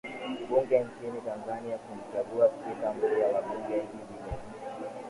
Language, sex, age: Swahili, male, 19-29